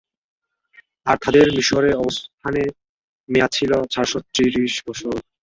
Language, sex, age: Bengali, male, 19-29